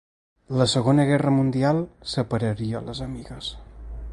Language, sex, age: Catalan, male, 19-29